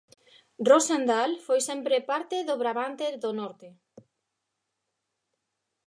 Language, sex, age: Galician, female, 30-39